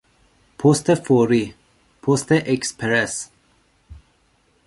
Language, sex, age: Persian, male, 19-29